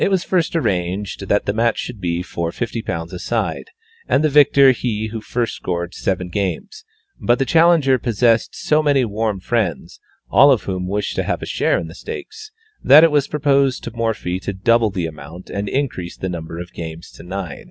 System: none